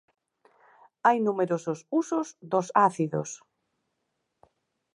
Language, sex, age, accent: Galician, female, 40-49, Oriental (común en zona oriental)